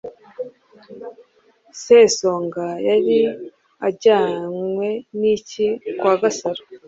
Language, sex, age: Kinyarwanda, female, 19-29